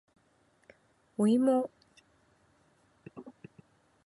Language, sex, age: Japanese, female, 30-39